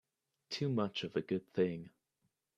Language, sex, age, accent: English, male, under 19, United States English